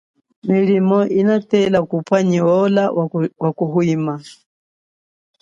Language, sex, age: Chokwe, female, 40-49